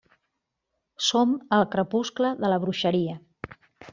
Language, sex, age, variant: Catalan, female, 50-59, Central